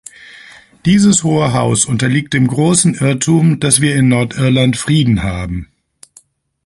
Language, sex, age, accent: German, male, 50-59, Deutschland Deutsch